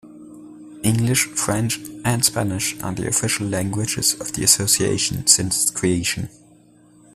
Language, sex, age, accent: English, male, 19-29, United States English